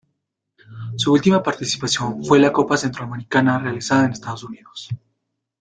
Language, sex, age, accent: Spanish, male, 19-29, México